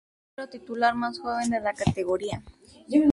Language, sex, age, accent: Spanish, female, 19-29, México